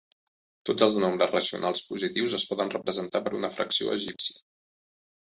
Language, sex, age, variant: Catalan, male, 30-39, Central